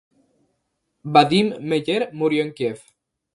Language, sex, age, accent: Spanish, male, 19-29, España: Islas Canarias